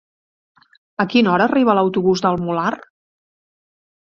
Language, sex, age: Catalan, female, 40-49